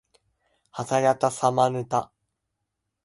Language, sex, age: Japanese, male, 19-29